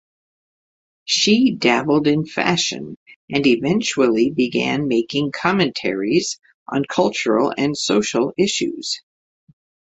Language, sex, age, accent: English, female, 60-69, United States English